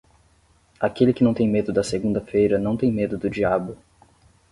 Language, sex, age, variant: Portuguese, male, 19-29, Portuguese (Brasil)